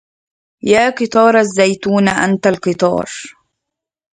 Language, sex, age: Arabic, female, 19-29